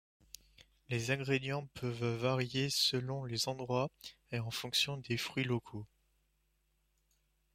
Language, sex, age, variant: French, male, 19-29, Français de métropole